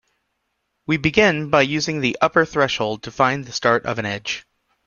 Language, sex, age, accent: English, male, 30-39, United States English